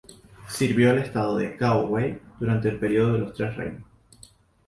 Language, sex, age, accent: Spanish, male, 19-29, España: Islas Canarias